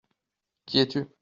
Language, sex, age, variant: French, male, 30-39, Français de métropole